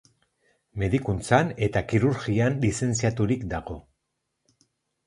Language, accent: Basque, Erdialdekoa edo Nafarra (Gipuzkoa, Nafarroa)